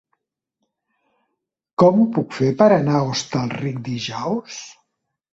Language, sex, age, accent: Catalan, male, 70-79, Barcelona